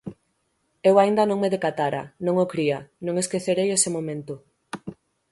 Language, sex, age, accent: Galician, female, 19-29, Central (gheada); Oriental (común en zona oriental)